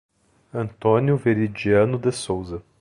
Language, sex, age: Portuguese, male, 30-39